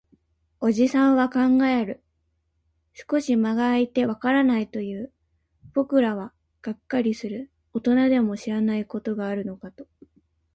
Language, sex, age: Japanese, female, 19-29